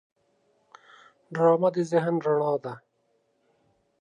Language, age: Pashto, 30-39